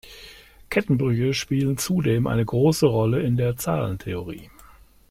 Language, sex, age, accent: German, male, 60-69, Deutschland Deutsch